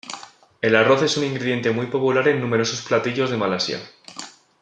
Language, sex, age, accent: Spanish, male, 19-29, España: Centro-Sur peninsular (Madrid, Toledo, Castilla-La Mancha)